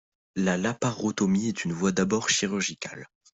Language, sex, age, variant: French, male, under 19, Français de métropole